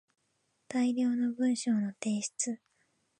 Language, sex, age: Japanese, female, under 19